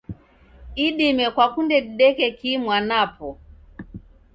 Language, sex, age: Taita, female, 60-69